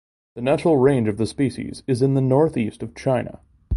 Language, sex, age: English, male, 19-29